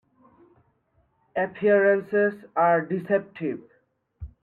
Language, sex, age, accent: English, male, 19-29, United States English